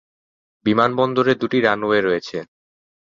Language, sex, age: Bengali, male, 19-29